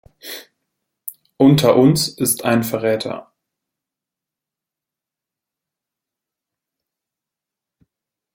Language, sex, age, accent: German, male, 19-29, Deutschland Deutsch